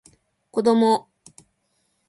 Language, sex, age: Japanese, female, 19-29